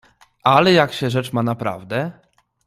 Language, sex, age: Polish, male, 30-39